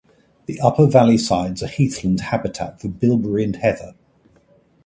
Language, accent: English, England English